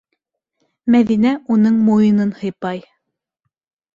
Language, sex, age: Bashkir, female, 19-29